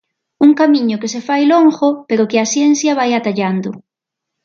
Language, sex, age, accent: Galician, female, 40-49, Atlántico (seseo e gheada); Normativo (estándar)